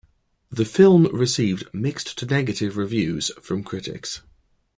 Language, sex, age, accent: English, male, 30-39, England English